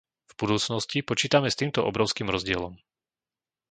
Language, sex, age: Slovak, male, 30-39